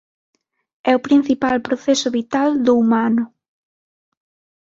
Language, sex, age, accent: Galician, female, 19-29, Atlántico (seseo e gheada); Normativo (estándar)